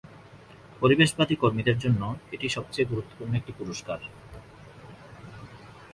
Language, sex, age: Bengali, male, 19-29